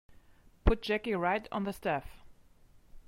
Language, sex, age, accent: English, female, 30-39, United States English